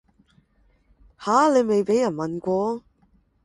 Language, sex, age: Cantonese, female, 19-29